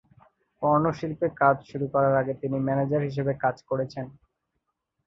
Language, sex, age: Bengali, male, 19-29